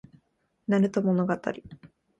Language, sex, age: Japanese, female, 19-29